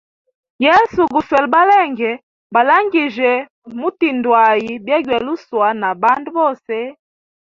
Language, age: Hemba, 30-39